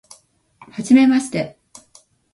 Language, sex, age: Japanese, female, 50-59